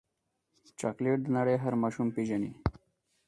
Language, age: Pashto, 19-29